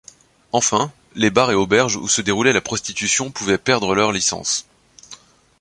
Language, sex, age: French, male, 30-39